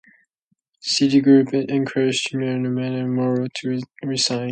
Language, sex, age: English, male, under 19